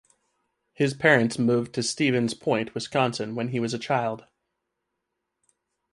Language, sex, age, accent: English, male, 30-39, United States English